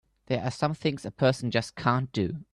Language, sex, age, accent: English, male, under 19, England English